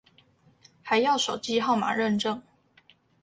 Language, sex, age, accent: Chinese, female, under 19, 出生地：臺中市